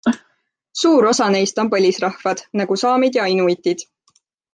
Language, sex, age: Estonian, female, 19-29